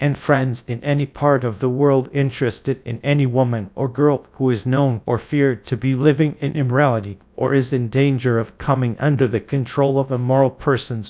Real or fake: fake